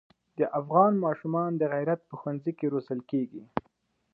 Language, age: Pashto, 19-29